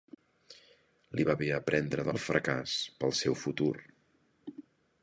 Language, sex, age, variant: Catalan, male, 60-69, Central